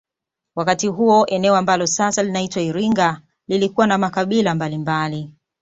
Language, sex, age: Swahili, female, 30-39